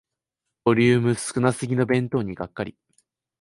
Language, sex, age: Japanese, male, 19-29